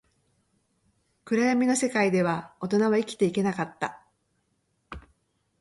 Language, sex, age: Japanese, female, 50-59